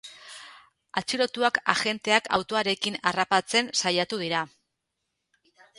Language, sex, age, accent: Basque, female, 40-49, Mendebalekoa (Araba, Bizkaia, Gipuzkoako mendebaleko herri batzuk)